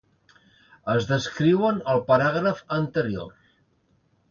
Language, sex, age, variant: Catalan, male, 50-59, Central